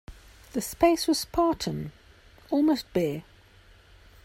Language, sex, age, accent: English, female, 50-59, Southern African (South Africa, Zimbabwe, Namibia)